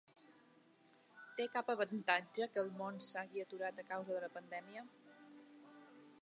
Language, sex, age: Catalan, female, 50-59